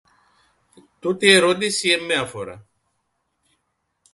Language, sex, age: Greek, male, 40-49